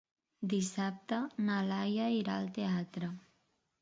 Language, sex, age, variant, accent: Catalan, female, 19-29, Central, central